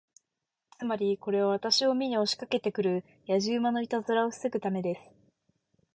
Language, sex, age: Japanese, female, 19-29